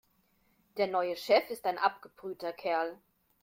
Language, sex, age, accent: German, female, 50-59, Deutschland Deutsch